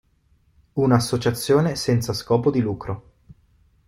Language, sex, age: Italian, male, 19-29